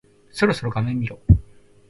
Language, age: Japanese, 19-29